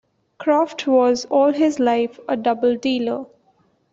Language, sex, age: English, female, 19-29